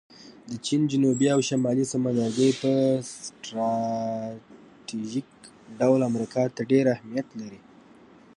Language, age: Pashto, 19-29